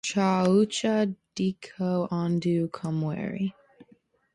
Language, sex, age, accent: English, female, under 19, United States English